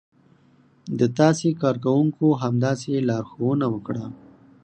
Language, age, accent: Pashto, 19-29, معیاري پښتو